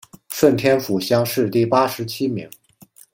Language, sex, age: Chinese, male, 30-39